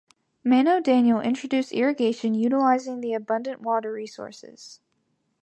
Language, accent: English, United States English